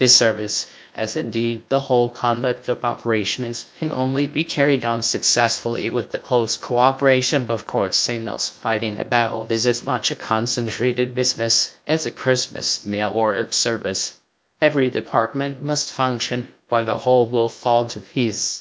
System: TTS, GlowTTS